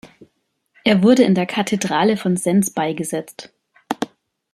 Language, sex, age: German, female, 30-39